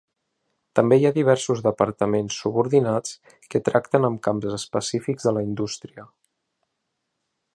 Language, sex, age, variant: Catalan, male, 19-29, Central